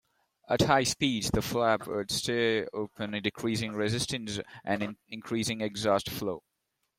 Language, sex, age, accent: English, male, 19-29, India and South Asia (India, Pakistan, Sri Lanka)